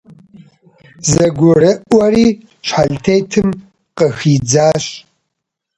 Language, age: Kabardian, 40-49